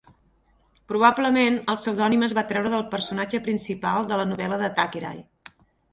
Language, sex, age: Catalan, female, 50-59